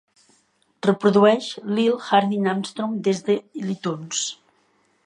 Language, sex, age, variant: Catalan, female, 60-69, Central